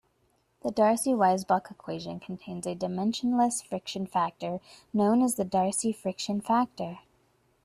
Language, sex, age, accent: English, female, 19-29, United States English